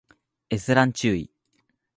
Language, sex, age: Japanese, male, 19-29